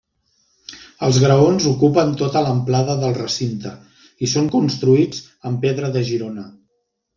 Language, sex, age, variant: Catalan, male, 50-59, Central